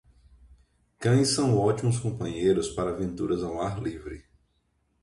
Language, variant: Portuguese, Portuguese (Brasil)